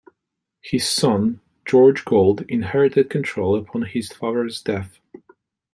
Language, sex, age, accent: English, male, 30-39, United States English